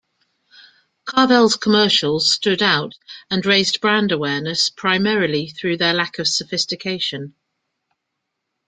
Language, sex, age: English, female, 50-59